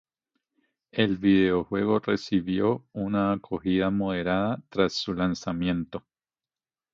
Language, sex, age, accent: Spanish, male, 30-39, Andino-Pacífico: Colombia, Perú, Ecuador, oeste de Bolivia y Venezuela andina